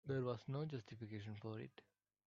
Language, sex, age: English, male, 19-29